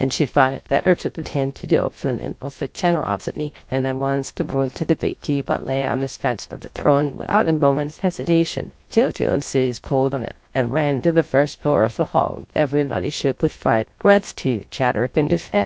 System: TTS, GlowTTS